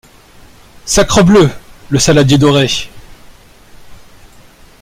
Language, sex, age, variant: French, male, 40-49, Français de métropole